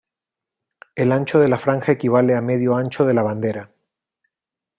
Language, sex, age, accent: Spanish, male, 40-49, España: Islas Canarias